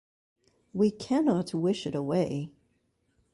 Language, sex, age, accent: English, female, 50-59, West Indies and Bermuda (Bahamas, Bermuda, Jamaica, Trinidad)